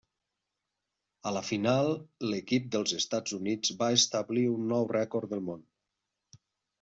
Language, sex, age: Catalan, male, 40-49